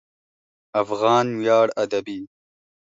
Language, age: Pashto, 19-29